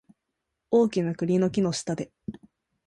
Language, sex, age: Japanese, female, 19-29